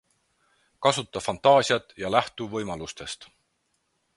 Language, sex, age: Estonian, male, 30-39